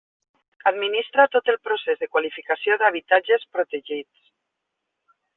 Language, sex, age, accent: Catalan, female, 50-59, valencià